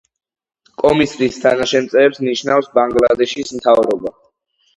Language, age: Georgian, under 19